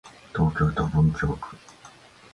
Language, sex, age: Japanese, male, 50-59